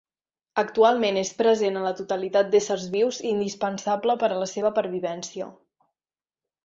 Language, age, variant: Catalan, 19-29, Central